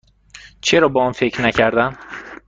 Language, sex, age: Persian, male, 19-29